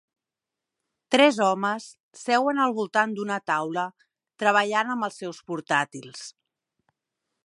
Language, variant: Catalan, Central